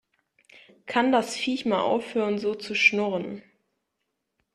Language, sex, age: German, male, 19-29